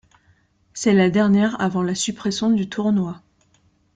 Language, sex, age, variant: French, female, 30-39, Français de métropole